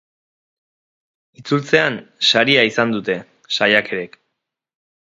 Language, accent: Basque, Erdialdekoa edo Nafarra (Gipuzkoa, Nafarroa)